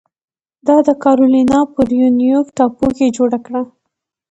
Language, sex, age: Pashto, female, under 19